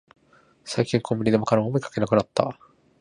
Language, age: Japanese, 19-29